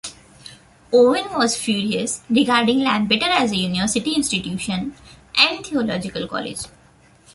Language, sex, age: English, female, 19-29